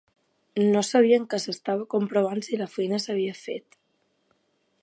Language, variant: Catalan, Balear